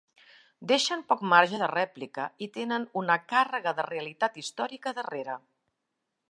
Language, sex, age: Catalan, female, 50-59